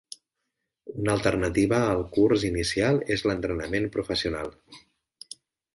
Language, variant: Catalan, Central